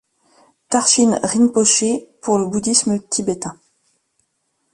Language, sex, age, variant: French, female, 30-39, Français de métropole